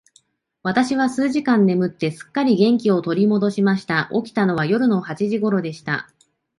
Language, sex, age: Japanese, female, 30-39